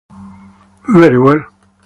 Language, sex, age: English, male, 60-69